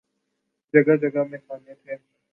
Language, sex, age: Urdu, male, 19-29